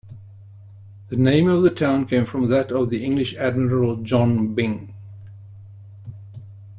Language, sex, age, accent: English, male, 60-69, Southern African (South Africa, Zimbabwe, Namibia)